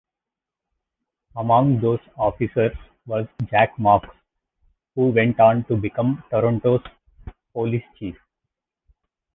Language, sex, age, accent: English, male, 30-39, United States English